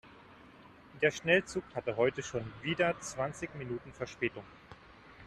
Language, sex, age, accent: German, male, 30-39, Deutschland Deutsch